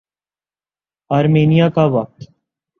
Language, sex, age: Urdu, male, 19-29